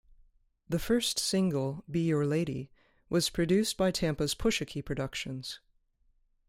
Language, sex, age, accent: English, female, 30-39, United States English